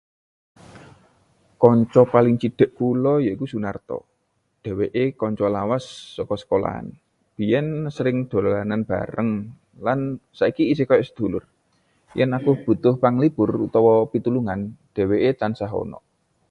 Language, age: Javanese, 30-39